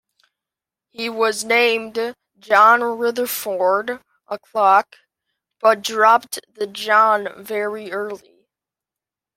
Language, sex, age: English, male, 19-29